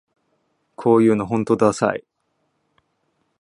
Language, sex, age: Japanese, male, 19-29